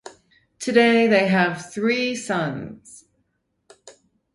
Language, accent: English, United States English